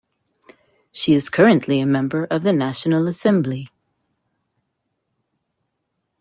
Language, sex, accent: English, female, United States English